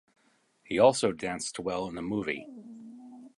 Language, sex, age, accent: English, male, 50-59, United States English